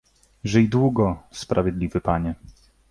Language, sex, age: Polish, male, 19-29